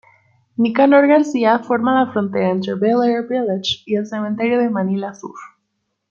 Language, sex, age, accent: Spanish, female, 19-29, México